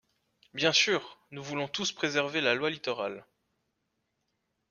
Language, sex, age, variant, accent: French, male, 19-29, Français d'Europe, Français de Suisse